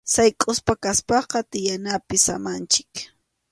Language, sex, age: Arequipa-La Unión Quechua, female, 30-39